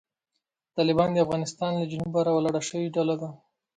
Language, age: Pashto, 19-29